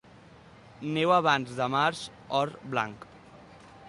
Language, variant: Catalan, Central